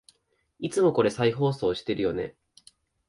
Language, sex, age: Japanese, male, 19-29